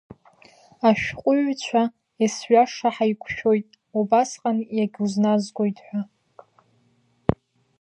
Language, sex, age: Abkhazian, female, 19-29